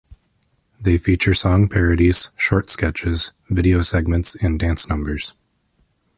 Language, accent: English, United States English